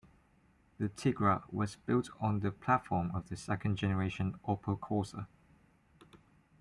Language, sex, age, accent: English, male, 19-29, England English